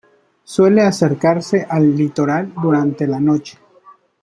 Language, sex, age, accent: Spanish, male, 19-29, México